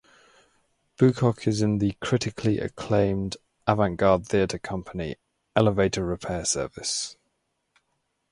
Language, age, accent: English, 19-29, England English